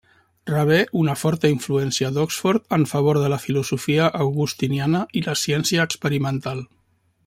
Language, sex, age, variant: Catalan, male, 50-59, Central